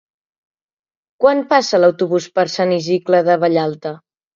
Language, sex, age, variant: Catalan, male, under 19, Central